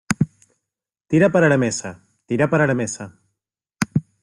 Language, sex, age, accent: Spanish, male, 19-29, Rioplatense: Argentina, Uruguay, este de Bolivia, Paraguay